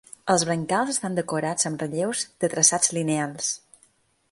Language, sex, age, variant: Catalan, female, 40-49, Balear